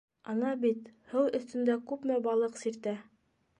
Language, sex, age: Bashkir, female, 30-39